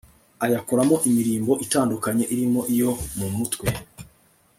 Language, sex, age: Kinyarwanda, female, 30-39